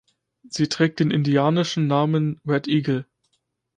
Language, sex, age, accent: German, male, 19-29, Deutschland Deutsch